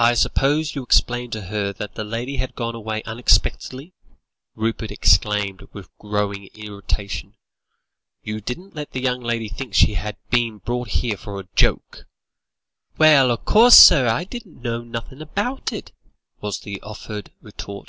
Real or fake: real